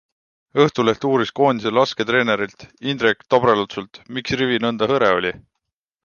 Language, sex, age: Estonian, male, 19-29